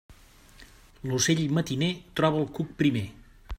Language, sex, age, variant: Catalan, male, 50-59, Central